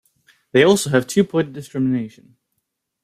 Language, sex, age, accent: English, male, 19-29, England English